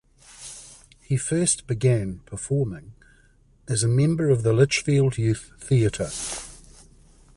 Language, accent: English, New Zealand English